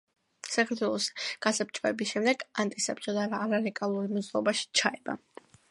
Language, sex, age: Georgian, female, under 19